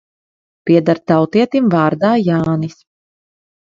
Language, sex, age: Latvian, female, 30-39